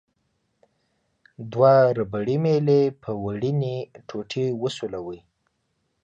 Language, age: Pashto, 19-29